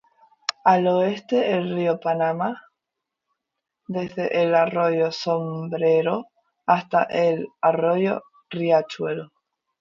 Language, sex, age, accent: Spanish, female, 19-29, España: Islas Canarias